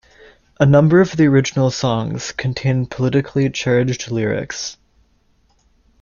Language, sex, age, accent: English, male, 19-29, Canadian English